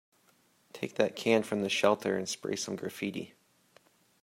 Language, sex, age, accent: English, male, 19-29, United States English